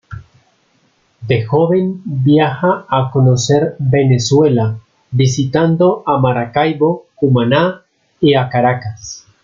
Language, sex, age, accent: Spanish, male, 19-29, Andino-Pacífico: Colombia, Perú, Ecuador, oeste de Bolivia y Venezuela andina